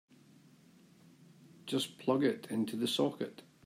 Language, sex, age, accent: English, male, 40-49, Scottish English